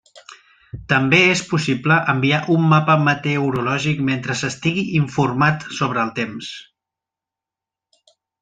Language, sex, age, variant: Catalan, male, 40-49, Central